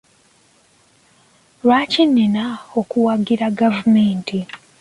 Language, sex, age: Ganda, female, 19-29